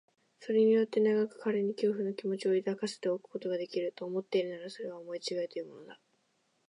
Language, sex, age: Japanese, female, 19-29